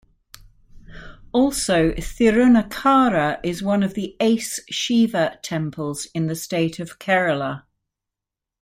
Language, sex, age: English, female, 60-69